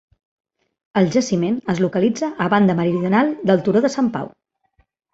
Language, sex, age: Catalan, female, 40-49